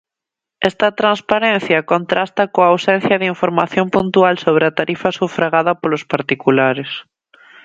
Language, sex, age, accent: Galician, female, 30-39, Normativo (estándar)